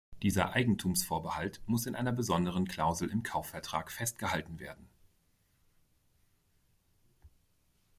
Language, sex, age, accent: German, male, 40-49, Deutschland Deutsch